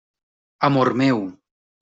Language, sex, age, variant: Catalan, male, 50-59, Central